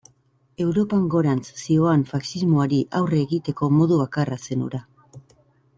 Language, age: Basque, 50-59